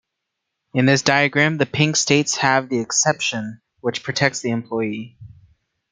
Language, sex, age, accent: English, male, 19-29, United States English